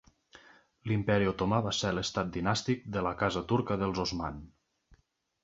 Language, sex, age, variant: Catalan, male, 19-29, Nord-Occidental